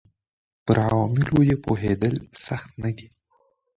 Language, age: Pashto, 19-29